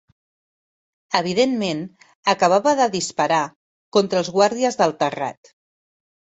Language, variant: Catalan, Central